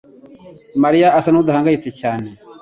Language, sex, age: Kinyarwanda, male, 40-49